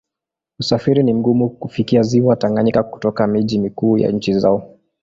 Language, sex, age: Swahili, male, 19-29